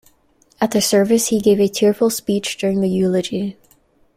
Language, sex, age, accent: English, female, 19-29, United States English